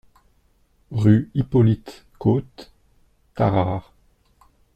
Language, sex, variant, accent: French, male, Français d'Europe, Français de Suisse